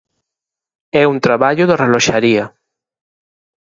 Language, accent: Galician, Atlántico (seseo e gheada)